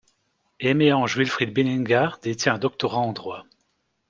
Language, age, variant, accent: French, 30-39, Français d'Europe, Français de Belgique